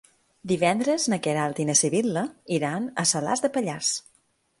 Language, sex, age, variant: Catalan, female, 40-49, Balear